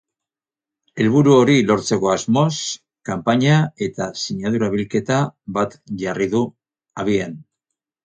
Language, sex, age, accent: Basque, male, 50-59, Mendebalekoa (Araba, Bizkaia, Gipuzkoako mendebaleko herri batzuk)